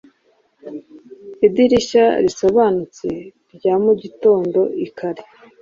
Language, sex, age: Kinyarwanda, female, 19-29